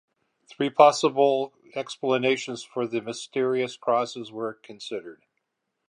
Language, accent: English, United States English